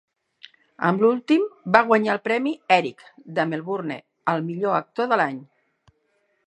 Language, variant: Catalan, Central